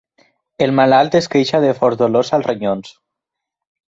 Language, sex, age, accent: Catalan, male, under 19, valencià